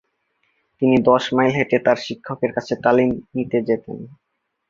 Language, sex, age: Bengali, male, 19-29